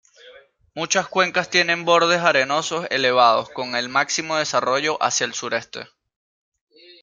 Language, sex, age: Spanish, male, 19-29